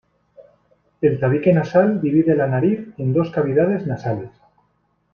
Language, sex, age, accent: Spanish, male, 30-39, España: Norte peninsular (Asturias, Castilla y León, Cantabria, País Vasco, Navarra, Aragón, La Rioja, Guadalajara, Cuenca)